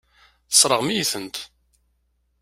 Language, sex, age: Kabyle, male, 40-49